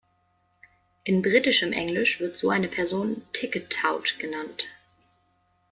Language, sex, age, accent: German, female, 19-29, Deutschland Deutsch